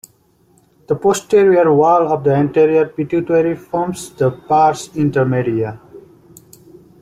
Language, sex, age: English, male, 19-29